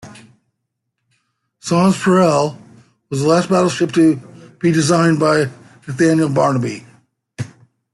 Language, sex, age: English, male, 50-59